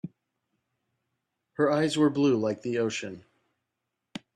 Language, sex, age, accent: English, male, 40-49, United States English